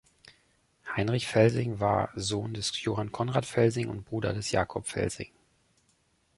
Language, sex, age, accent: German, male, 40-49, Deutschland Deutsch